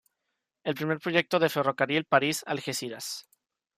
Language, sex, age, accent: Spanish, male, under 19, México